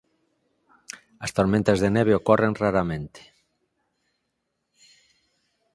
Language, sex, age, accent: Galician, male, 50-59, Central (gheada)